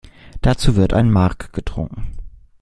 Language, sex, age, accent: German, male, 19-29, Deutschland Deutsch